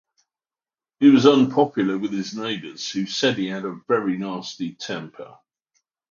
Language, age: English, 60-69